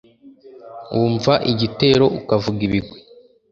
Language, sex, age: Kinyarwanda, male, under 19